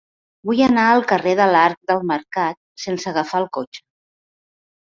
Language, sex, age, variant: Catalan, female, 50-59, Central